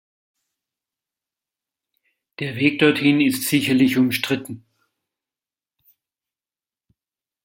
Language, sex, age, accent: German, male, 50-59, Deutschland Deutsch